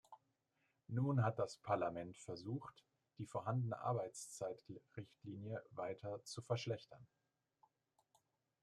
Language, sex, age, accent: German, male, 40-49, Deutschland Deutsch